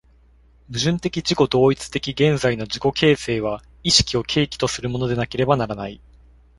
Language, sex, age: Japanese, male, 19-29